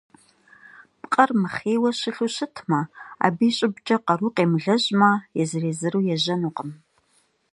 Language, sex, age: Kabardian, female, 40-49